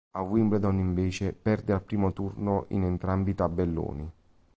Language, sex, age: Italian, male, 30-39